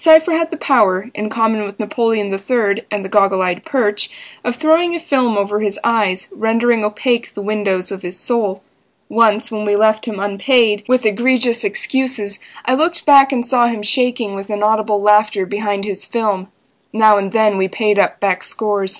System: none